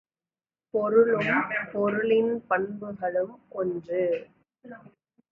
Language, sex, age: Tamil, female, 40-49